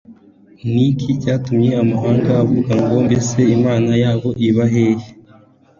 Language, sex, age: Kinyarwanda, male, 19-29